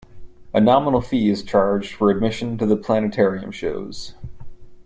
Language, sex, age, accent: English, male, 30-39, United States English